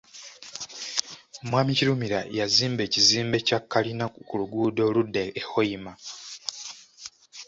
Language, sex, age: Ganda, male, 19-29